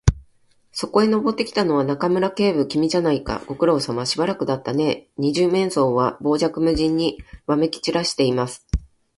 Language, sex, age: Japanese, female, 40-49